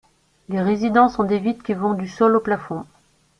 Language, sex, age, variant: French, female, 40-49, Français de métropole